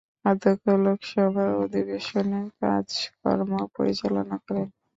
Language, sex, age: Bengali, female, 19-29